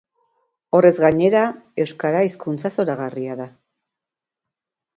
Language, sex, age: Basque, female, 60-69